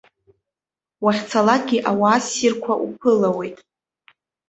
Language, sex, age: Abkhazian, female, 19-29